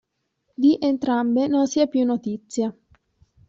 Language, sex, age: Italian, female, 19-29